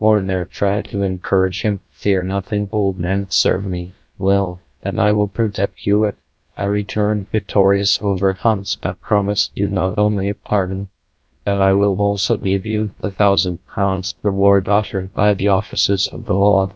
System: TTS, GlowTTS